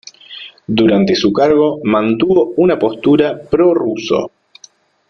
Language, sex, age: Spanish, male, 30-39